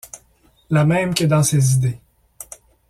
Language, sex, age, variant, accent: French, male, 40-49, Français d'Amérique du Nord, Français du Canada